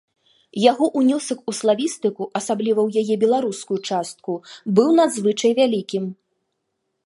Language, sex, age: Belarusian, female, 30-39